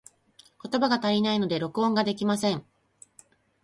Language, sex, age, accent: Japanese, female, 40-49, 標準語